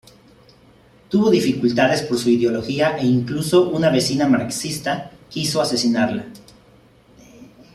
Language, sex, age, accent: Spanish, male, 30-39, México